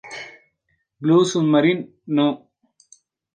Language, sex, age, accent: Spanish, male, 19-29, Andino-Pacífico: Colombia, Perú, Ecuador, oeste de Bolivia y Venezuela andina